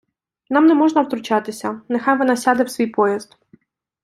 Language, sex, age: Ukrainian, female, 19-29